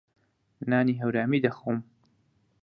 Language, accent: Central Kurdish, سۆرانی